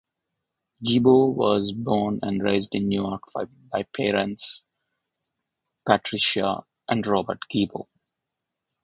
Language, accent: English, India and South Asia (India, Pakistan, Sri Lanka)